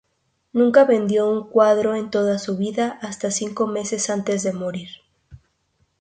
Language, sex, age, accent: Spanish, female, 19-29, México